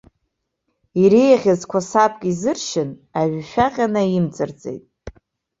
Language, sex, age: Abkhazian, female, 30-39